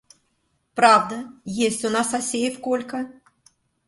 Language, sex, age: Russian, female, 40-49